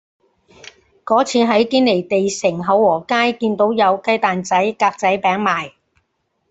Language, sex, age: Cantonese, female, 70-79